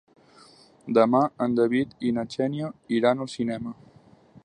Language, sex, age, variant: Catalan, male, 19-29, Nord-Occidental